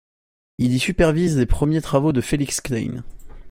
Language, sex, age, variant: French, male, under 19, Français de métropole